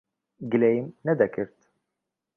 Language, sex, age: Central Kurdish, male, 19-29